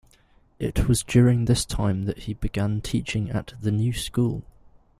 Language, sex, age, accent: English, male, 19-29, England English